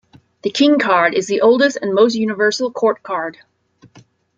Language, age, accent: English, 30-39, United States English